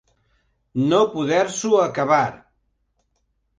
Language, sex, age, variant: Catalan, male, 70-79, Central